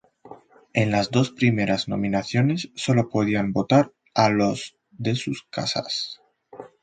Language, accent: Spanish, España: Centro-Sur peninsular (Madrid, Toledo, Castilla-La Mancha)